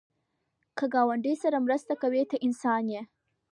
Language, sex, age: Pashto, female, under 19